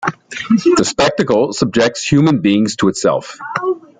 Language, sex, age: English, male, 60-69